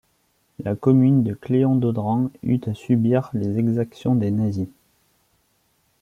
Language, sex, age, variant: French, male, 19-29, Français de métropole